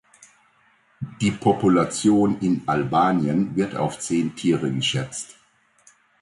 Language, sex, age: German, male, 50-59